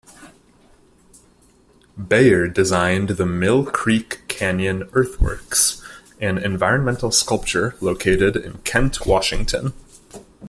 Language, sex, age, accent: English, male, 19-29, United States English